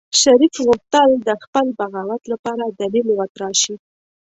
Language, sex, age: Pashto, female, 19-29